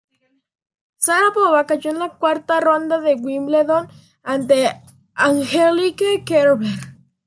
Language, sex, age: Spanish, female, 40-49